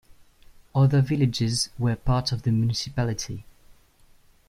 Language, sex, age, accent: English, male, 19-29, England English